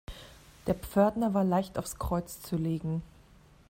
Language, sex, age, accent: German, female, 40-49, Deutschland Deutsch